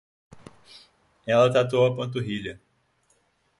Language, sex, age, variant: Portuguese, male, 19-29, Portuguese (Brasil)